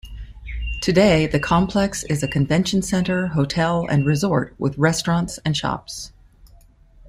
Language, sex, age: English, female, 50-59